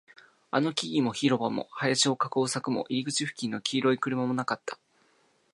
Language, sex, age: Japanese, male, 19-29